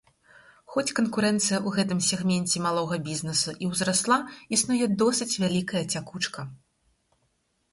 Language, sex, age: Belarusian, female, 30-39